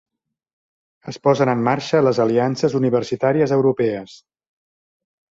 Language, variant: Catalan, Central